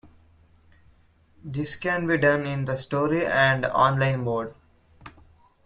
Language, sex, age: English, male, 19-29